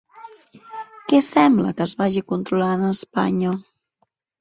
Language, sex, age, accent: Catalan, female, 30-39, central; nord-occidental